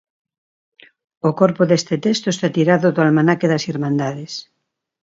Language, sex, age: Galician, female, 60-69